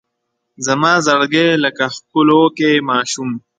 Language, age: Pashto, 19-29